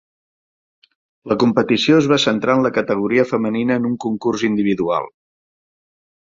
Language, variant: Catalan, Central